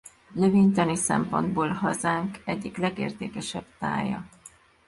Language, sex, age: Hungarian, female, 50-59